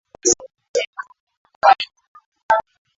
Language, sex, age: Swahili, female, 19-29